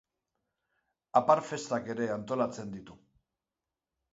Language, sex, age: Basque, male, 60-69